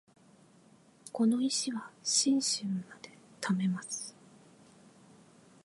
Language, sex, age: Japanese, female, 30-39